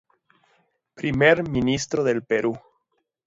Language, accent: Spanish, México